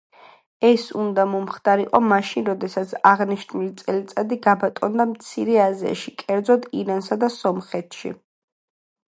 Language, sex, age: Georgian, female, 19-29